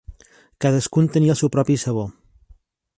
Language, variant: Catalan, Central